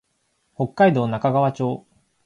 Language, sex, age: Japanese, male, 19-29